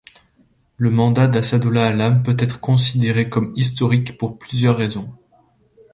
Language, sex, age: French, male, 30-39